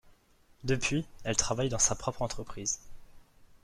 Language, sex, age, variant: French, male, 19-29, Français de métropole